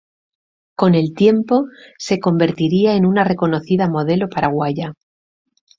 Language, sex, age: Spanish, female, 50-59